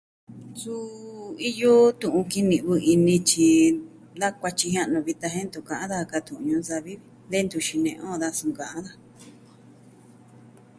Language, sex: Southwestern Tlaxiaco Mixtec, female